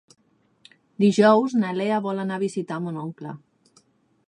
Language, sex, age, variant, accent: Catalan, female, 30-39, Central, central